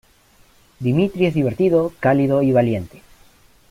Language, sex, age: Spanish, male, under 19